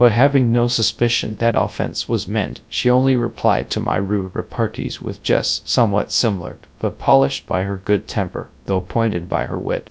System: TTS, GradTTS